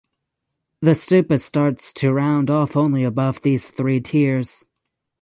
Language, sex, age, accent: English, male, 19-29, United States English; England English